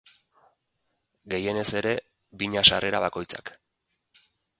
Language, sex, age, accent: Basque, male, 30-39, Erdialdekoa edo Nafarra (Gipuzkoa, Nafarroa)